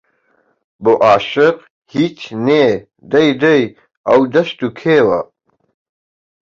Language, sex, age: Central Kurdish, male, 19-29